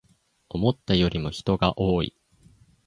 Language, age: Japanese, under 19